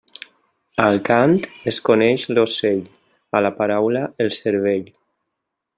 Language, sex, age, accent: Catalan, male, 19-29, valencià